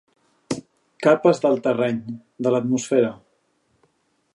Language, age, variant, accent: Catalan, 30-39, Central, central